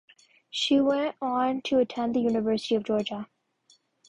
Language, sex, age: English, female, under 19